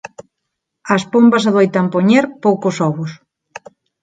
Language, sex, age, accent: Galician, female, 40-49, Neofalante